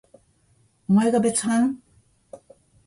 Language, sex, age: Japanese, female, 50-59